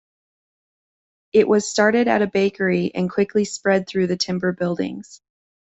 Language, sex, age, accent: English, female, 30-39, United States English